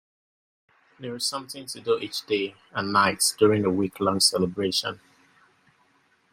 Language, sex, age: English, male, 19-29